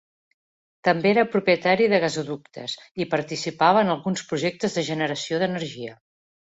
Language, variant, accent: Catalan, Central, central